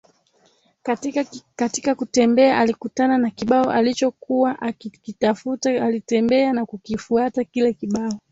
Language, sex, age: Swahili, female, 19-29